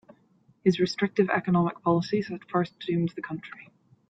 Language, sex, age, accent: English, female, 19-29, Irish English